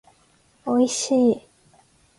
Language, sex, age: Japanese, female, 19-29